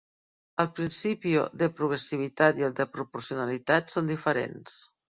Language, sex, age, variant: Catalan, female, 50-59, Central